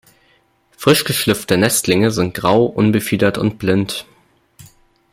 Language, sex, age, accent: German, male, 19-29, Deutschland Deutsch